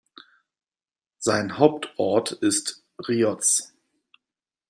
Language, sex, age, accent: German, male, 30-39, Deutschland Deutsch